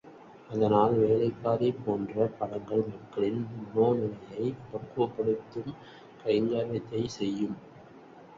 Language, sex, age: Tamil, male, 19-29